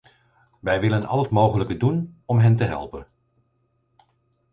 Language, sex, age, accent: Dutch, male, 50-59, Nederlands Nederlands